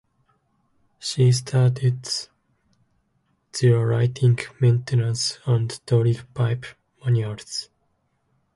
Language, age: English, 19-29